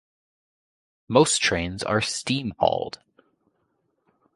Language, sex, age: English, female, 19-29